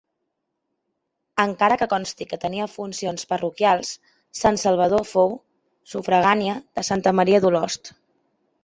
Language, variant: Catalan, Central